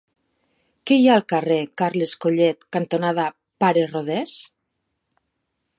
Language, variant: Catalan, Nord-Occidental